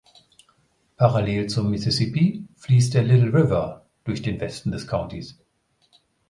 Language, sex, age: German, male, 50-59